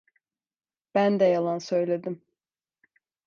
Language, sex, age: Turkish, female, 19-29